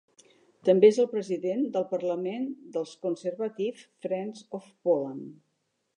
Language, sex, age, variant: Catalan, female, 60-69, Central